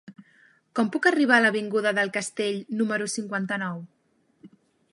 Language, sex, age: Catalan, female, 19-29